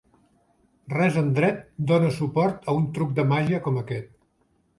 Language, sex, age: Catalan, male, 70-79